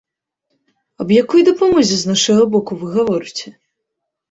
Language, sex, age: Belarusian, female, under 19